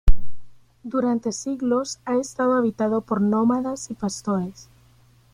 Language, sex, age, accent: Spanish, female, 30-39, América central